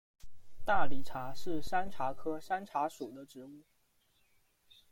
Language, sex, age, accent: Chinese, male, 19-29, 出生地：四川省